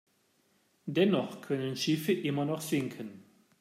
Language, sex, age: German, male, 40-49